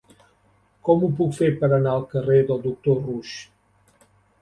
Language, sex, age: Catalan, male, 60-69